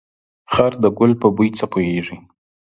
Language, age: Pashto, 30-39